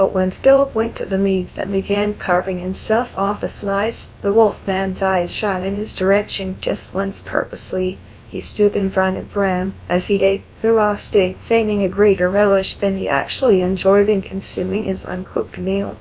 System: TTS, GlowTTS